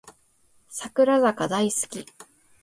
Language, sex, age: Japanese, female, 19-29